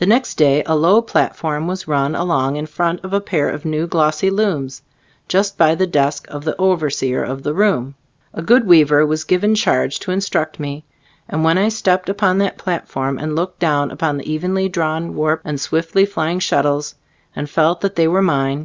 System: none